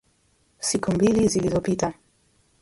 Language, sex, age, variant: Swahili, female, 19-29, Kiswahili cha Bara ya Kenya